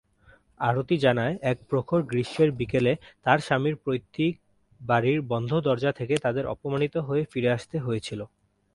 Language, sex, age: Bengali, male, 19-29